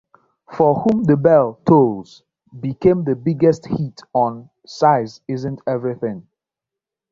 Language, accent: English, Southern African (South Africa, Zimbabwe, Namibia)